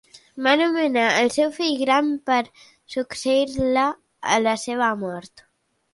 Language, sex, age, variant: Catalan, male, under 19, Central